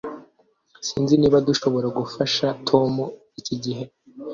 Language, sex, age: Kinyarwanda, male, 19-29